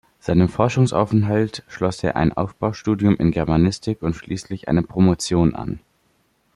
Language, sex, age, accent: German, male, under 19, Deutschland Deutsch